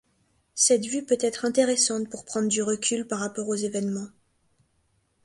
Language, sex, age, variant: French, female, 19-29, Français de métropole